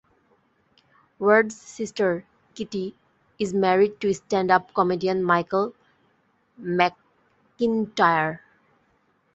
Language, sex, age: English, female, 30-39